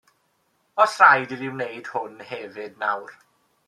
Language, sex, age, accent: Welsh, male, 19-29, Y Deyrnas Unedig Cymraeg